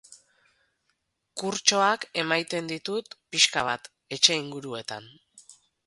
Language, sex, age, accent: Basque, female, 40-49, Mendebalekoa (Araba, Bizkaia, Gipuzkoako mendebaleko herri batzuk)